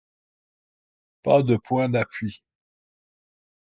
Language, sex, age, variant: French, male, 60-69, Français de métropole